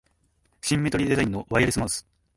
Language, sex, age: Japanese, male, under 19